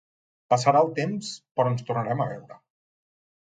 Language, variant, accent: Catalan, Central, central